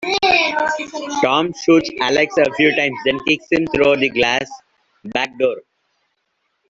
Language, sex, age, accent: English, male, under 19, India and South Asia (India, Pakistan, Sri Lanka)